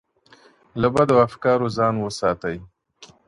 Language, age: Pashto, 30-39